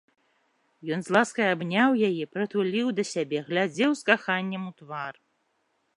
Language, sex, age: Belarusian, female, 30-39